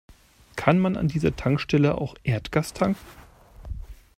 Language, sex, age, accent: German, male, 40-49, Deutschland Deutsch